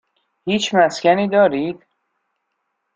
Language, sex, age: Persian, male, 30-39